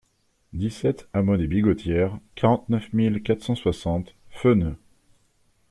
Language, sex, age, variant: French, male, 30-39, Français de métropole